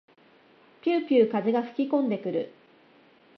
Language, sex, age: Japanese, female, 30-39